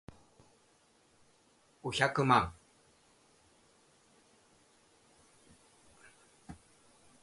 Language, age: Japanese, 40-49